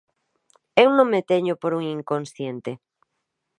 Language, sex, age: Galician, female, 40-49